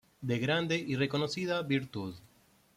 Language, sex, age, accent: Spanish, male, 30-39, Rioplatense: Argentina, Uruguay, este de Bolivia, Paraguay